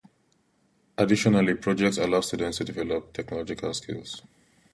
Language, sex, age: English, male, 30-39